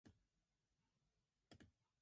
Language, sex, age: English, female, under 19